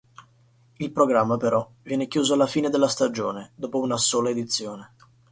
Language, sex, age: Italian, male, 19-29